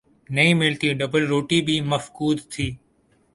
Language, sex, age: Urdu, male, 19-29